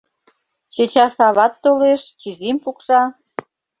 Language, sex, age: Mari, female, 50-59